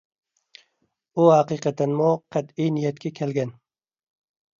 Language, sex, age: Uyghur, male, 30-39